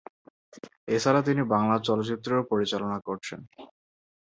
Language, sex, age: Bengali, male, under 19